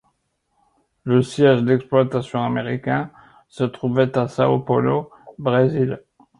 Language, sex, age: French, male, 60-69